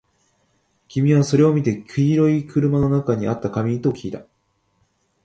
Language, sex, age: Japanese, male, 19-29